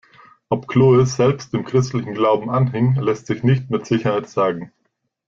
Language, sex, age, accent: German, male, 19-29, Deutschland Deutsch